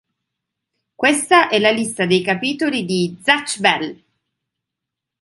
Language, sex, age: Italian, female, 30-39